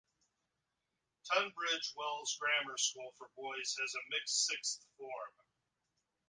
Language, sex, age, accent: English, male, 50-59, United States English